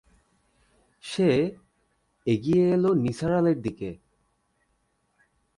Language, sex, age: Bengali, male, 19-29